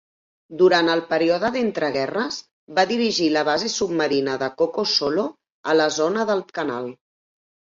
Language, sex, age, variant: Catalan, female, 50-59, Central